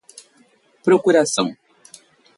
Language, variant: Portuguese, Portuguese (Brasil)